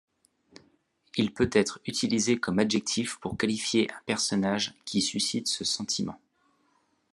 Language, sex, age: French, male, 30-39